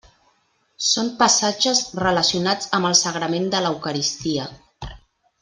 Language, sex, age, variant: Catalan, female, 30-39, Central